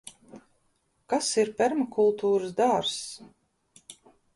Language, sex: Latvian, female